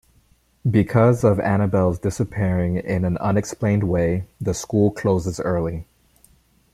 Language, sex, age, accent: English, male, 30-39, United States English